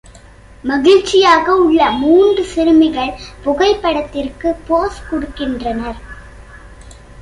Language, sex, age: Tamil, male, 30-39